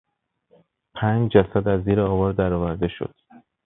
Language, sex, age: Persian, male, 19-29